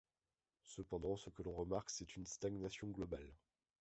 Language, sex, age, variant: French, male, 30-39, Français de métropole